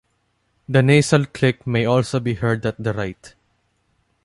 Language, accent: English, Filipino